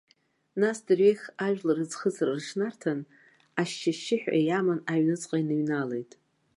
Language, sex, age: Abkhazian, female, 50-59